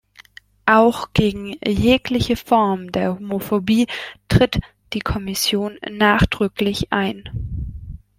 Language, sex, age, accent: German, female, 19-29, Deutschland Deutsch